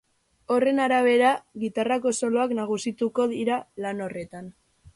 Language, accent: Basque, Erdialdekoa edo Nafarra (Gipuzkoa, Nafarroa)